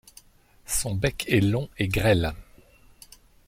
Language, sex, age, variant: French, male, 50-59, Français de métropole